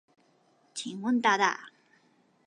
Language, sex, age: Chinese, female, 19-29